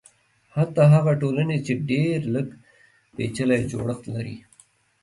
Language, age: Pashto, 19-29